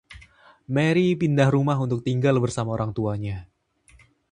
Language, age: Indonesian, 19-29